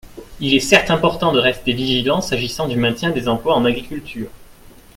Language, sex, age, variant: French, male, 19-29, Français de métropole